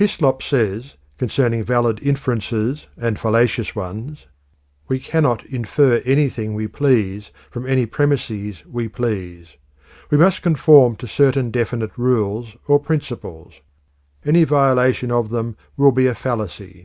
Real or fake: real